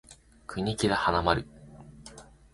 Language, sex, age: Japanese, male, 19-29